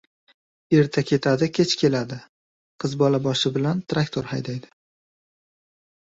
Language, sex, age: Uzbek, male, 19-29